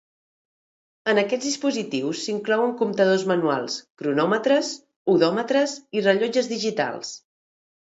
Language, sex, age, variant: Catalan, female, 40-49, Central